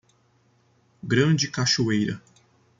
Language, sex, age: Portuguese, male, 19-29